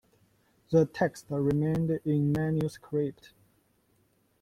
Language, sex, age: English, male, 19-29